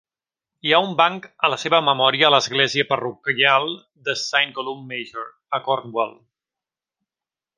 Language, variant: Catalan, Central